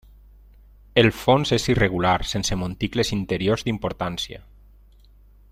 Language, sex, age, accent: Catalan, male, 40-49, valencià